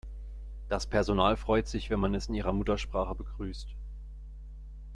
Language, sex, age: German, male, 19-29